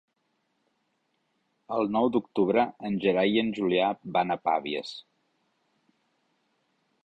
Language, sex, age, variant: Catalan, male, 30-39, Central